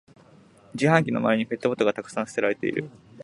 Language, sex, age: Japanese, male, 19-29